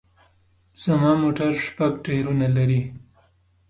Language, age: Pashto, 19-29